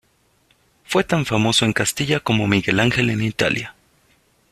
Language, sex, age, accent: Spanish, male, 19-29, México